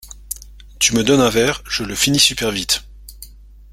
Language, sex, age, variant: French, male, 40-49, Français de métropole